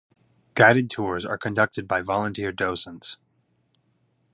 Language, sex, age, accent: English, male, 30-39, United States English